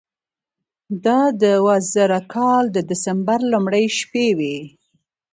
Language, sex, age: Pashto, female, 19-29